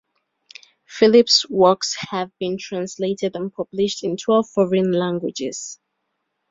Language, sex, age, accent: English, female, 19-29, England English